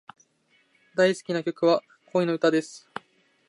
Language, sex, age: Japanese, male, 19-29